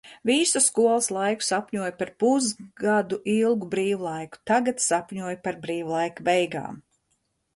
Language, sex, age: Latvian, female, 50-59